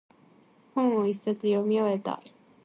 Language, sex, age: Japanese, female, 19-29